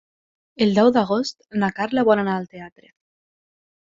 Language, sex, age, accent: Catalan, female, 19-29, Lleidatà